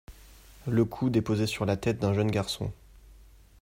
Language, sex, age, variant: French, male, 19-29, Français de métropole